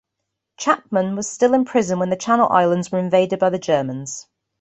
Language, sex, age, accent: English, female, 30-39, England English